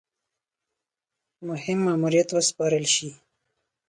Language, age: Pashto, 19-29